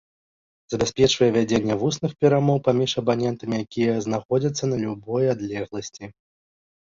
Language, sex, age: Belarusian, male, 19-29